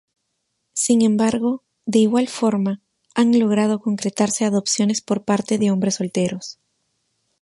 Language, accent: Spanish, Andino-Pacífico: Colombia, Perú, Ecuador, oeste de Bolivia y Venezuela andina